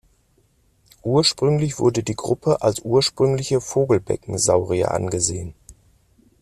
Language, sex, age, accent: German, male, 40-49, Deutschland Deutsch